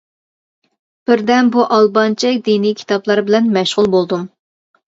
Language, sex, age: Uyghur, female, 40-49